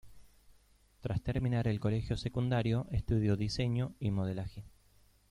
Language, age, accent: Spanish, 30-39, Rioplatense: Argentina, Uruguay, este de Bolivia, Paraguay